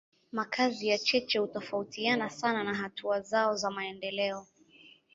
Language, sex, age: Swahili, male, 30-39